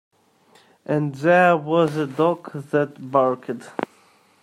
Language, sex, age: English, male, 19-29